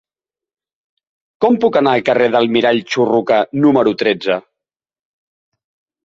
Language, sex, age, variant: Catalan, male, 30-39, Central